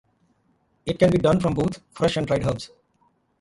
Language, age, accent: English, 60-69, India and South Asia (India, Pakistan, Sri Lanka)